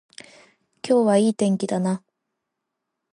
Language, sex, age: Japanese, female, 19-29